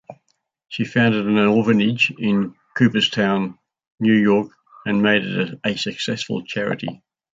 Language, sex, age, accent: English, male, 70-79, Australian English